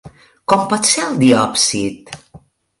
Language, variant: Catalan, Balear